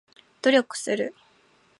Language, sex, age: Japanese, female, 19-29